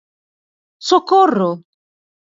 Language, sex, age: Galician, female, 40-49